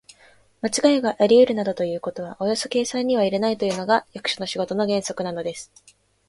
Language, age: Japanese, 19-29